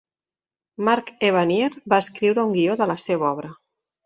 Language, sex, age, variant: Catalan, female, 40-49, Central